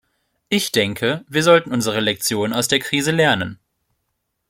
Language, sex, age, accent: German, male, 19-29, Deutschland Deutsch